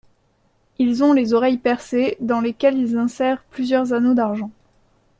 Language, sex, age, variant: French, female, 19-29, Français de métropole